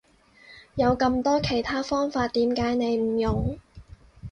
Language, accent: Cantonese, 广州音